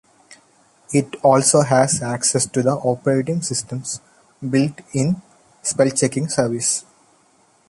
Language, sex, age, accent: English, male, 19-29, India and South Asia (India, Pakistan, Sri Lanka)